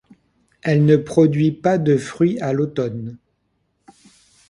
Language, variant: French, Français de métropole